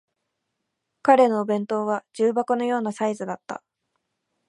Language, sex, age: Japanese, female, 19-29